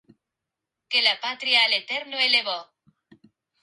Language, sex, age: Spanish, male, 19-29